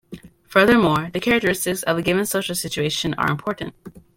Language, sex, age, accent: English, female, under 19, United States English